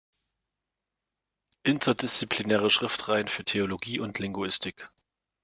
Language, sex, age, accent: German, male, 30-39, Deutschland Deutsch